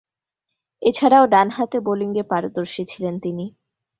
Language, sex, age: Bengali, female, 19-29